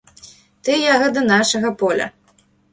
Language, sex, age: Belarusian, female, 19-29